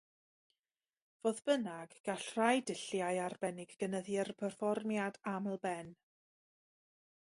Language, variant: Welsh, South-Western Welsh